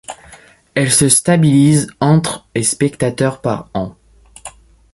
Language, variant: French, Français de métropole